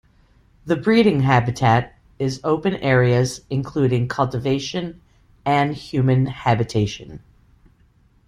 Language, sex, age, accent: English, female, 40-49, United States English